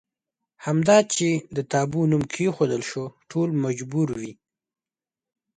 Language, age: Pashto, 19-29